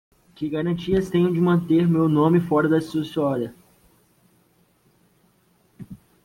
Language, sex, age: Portuguese, male, 19-29